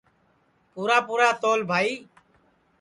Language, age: Sansi, 19-29